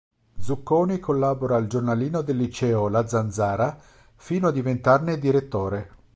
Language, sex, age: Italian, male, 50-59